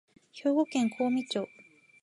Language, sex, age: Japanese, female, 19-29